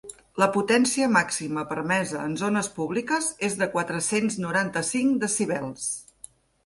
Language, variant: Catalan, Central